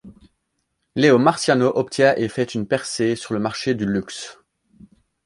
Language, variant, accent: French, Français d'Europe, Français de Belgique